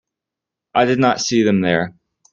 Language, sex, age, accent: English, male, 19-29, United States English